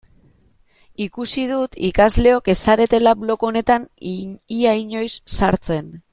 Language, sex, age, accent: Basque, female, 19-29, Mendebalekoa (Araba, Bizkaia, Gipuzkoako mendebaleko herri batzuk)